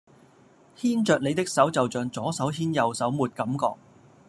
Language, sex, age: Cantonese, male, 40-49